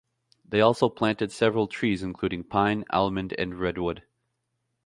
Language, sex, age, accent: English, male, 19-29, United States English